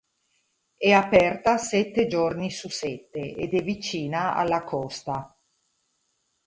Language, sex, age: Italian, female, 40-49